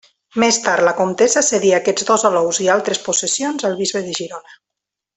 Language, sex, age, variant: Catalan, female, 30-39, Nord-Occidental